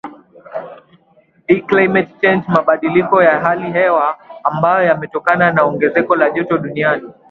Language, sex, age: Swahili, male, 19-29